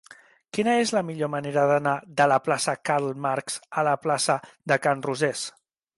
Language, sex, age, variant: Catalan, male, 19-29, Central